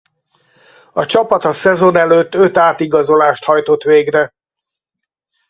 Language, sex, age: Hungarian, male, 60-69